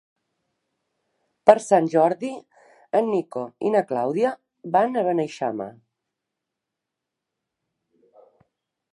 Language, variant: Catalan, Septentrional